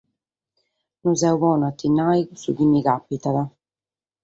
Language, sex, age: Sardinian, female, 30-39